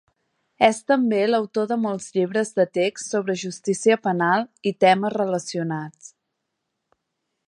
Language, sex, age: Catalan, female, 19-29